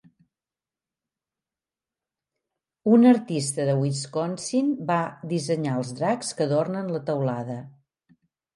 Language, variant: Catalan, Central